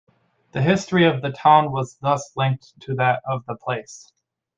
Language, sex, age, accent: English, male, 19-29, United States English